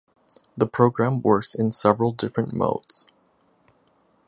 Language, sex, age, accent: English, male, 19-29, Canadian English